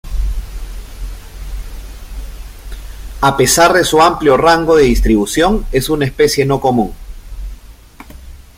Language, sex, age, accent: Spanish, male, 30-39, Andino-Pacífico: Colombia, Perú, Ecuador, oeste de Bolivia y Venezuela andina